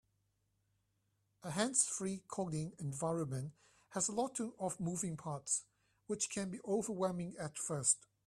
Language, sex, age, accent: English, male, 30-39, Hong Kong English